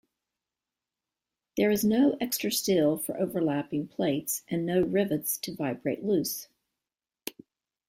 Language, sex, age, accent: English, female, 60-69, United States English